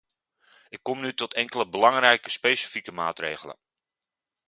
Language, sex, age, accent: Dutch, male, 40-49, Nederlands Nederlands